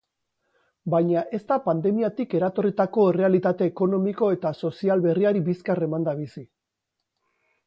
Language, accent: Basque, Mendebalekoa (Araba, Bizkaia, Gipuzkoako mendebaleko herri batzuk)